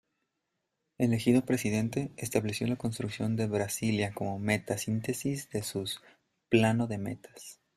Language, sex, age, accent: Spanish, male, 19-29, México